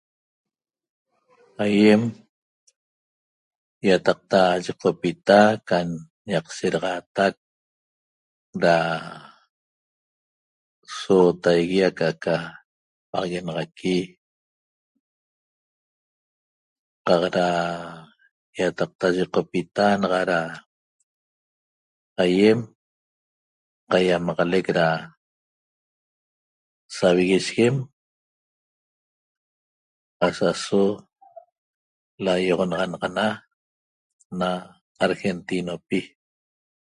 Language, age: Toba, 50-59